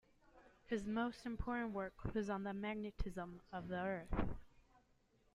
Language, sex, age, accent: English, female, 19-29, United States English